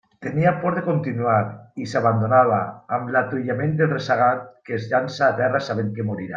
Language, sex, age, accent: Catalan, male, 40-49, valencià